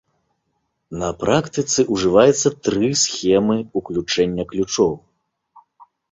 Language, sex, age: Belarusian, male, 30-39